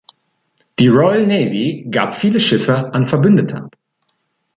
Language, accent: German, Deutschland Deutsch